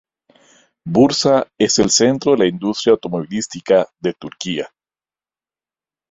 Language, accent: Spanish, América central